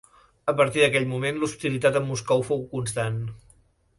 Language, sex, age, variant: Catalan, male, 50-59, Central